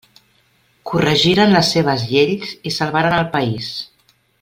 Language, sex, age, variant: Catalan, female, 50-59, Central